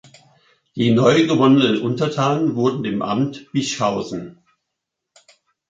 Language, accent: German, Deutschland Deutsch